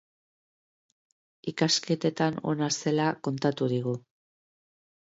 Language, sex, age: Basque, female, 50-59